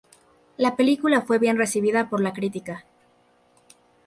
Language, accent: Spanish, México